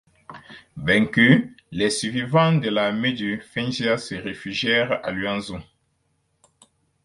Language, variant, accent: French, Français d'Afrique subsaharienne et des îles africaines, Français du Cameroun